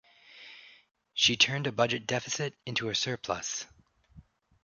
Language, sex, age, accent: English, male, 19-29, United States English